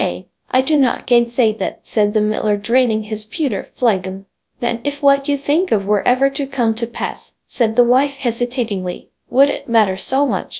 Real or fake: fake